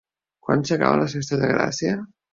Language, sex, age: Catalan, male, 30-39